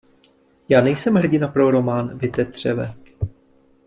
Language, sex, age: Czech, male, 30-39